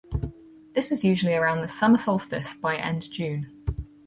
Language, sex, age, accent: English, female, 19-29, England English; New Zealand English